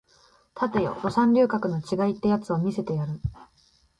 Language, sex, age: Japanese, female, 19-29